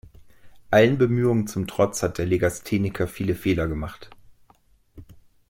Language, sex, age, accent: German, male, 30-39, Deutschland Deutsch